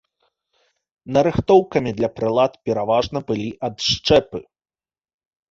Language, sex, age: Belarusian, male, 30-39